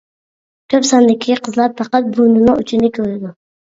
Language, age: Uyghur, under 19